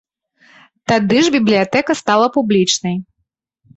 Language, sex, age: Belarusian, female, 30-39